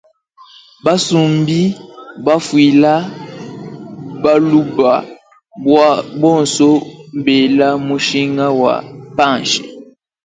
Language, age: Luba-Lulua, 19-29